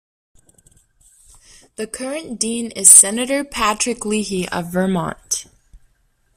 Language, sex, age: English, female, 19-29